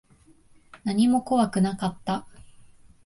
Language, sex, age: Japanese, female, 19-29